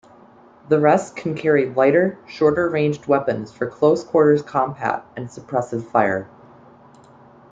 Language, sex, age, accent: English, male, under 19, United States English